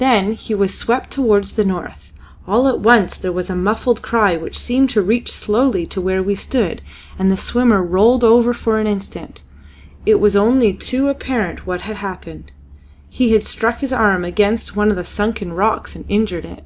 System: none